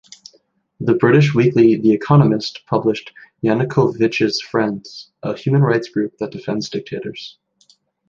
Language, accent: English, Canadian English